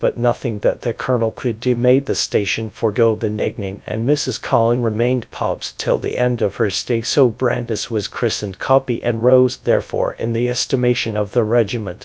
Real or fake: fake